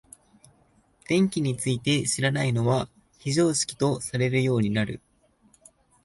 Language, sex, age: Japanese, male, 19-29